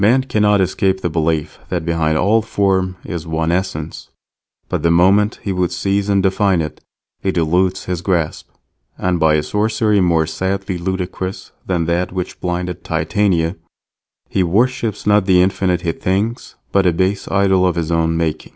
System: none